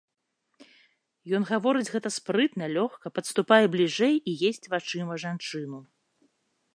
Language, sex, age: Belarusian, female, 30-39